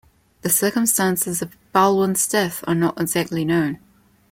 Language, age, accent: English, 19-29, Filipino